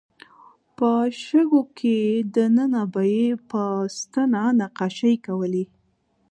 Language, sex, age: Pashto, female, 19-29